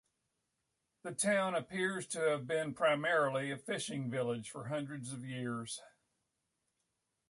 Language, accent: English, United States English